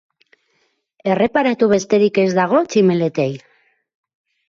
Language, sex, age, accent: Basque, female, 40-49, Mendebalekoa (Araba, Bizkaia, Gipuzkoako mendebaleko herri batzuk)